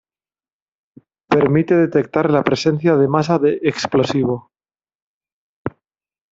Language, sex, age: Spanish, male, 50-59